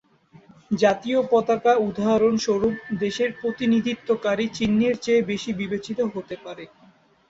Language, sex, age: Bengali, male, 19-29